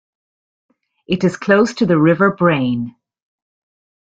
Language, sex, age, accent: English, female, 40-49, Irish English